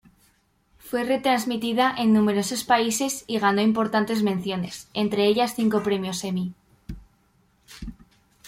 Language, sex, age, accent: Spanish, female, under 19, España: Norte peninsular (Asturias, Castilla y León, Cantabria, País Vasco, Navarra, Aragón, La Rioja, Guadalajara, Cuenca)